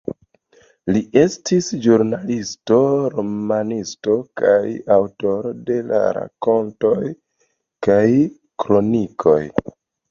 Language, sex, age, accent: Esperanto, male, 30-39, Internacia